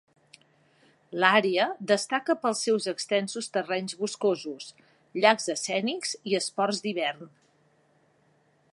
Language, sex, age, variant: Catalan, female, 40-49, Central